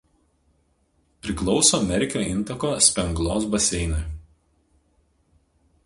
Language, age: Lithuanian, 40-49